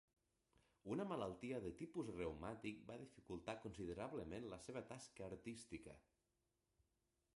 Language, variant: Catalan, Central